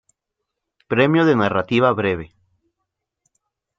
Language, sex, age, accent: Spanish, male, 19-29, México